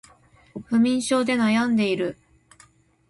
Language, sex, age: Japanese, female, 30-39